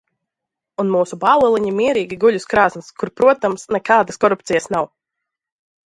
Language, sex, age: Latvian, female, 19-29